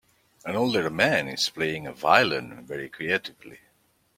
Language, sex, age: English, male, 30-39